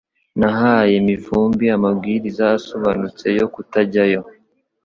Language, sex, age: Kinyarwanda, male, under 19